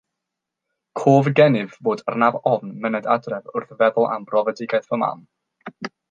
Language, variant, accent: Welsh, South-Eastern Welsh, Y Deyrnas Unedig Cymraeg